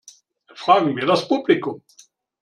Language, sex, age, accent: German, male, 60-69, Deutschland Deutsch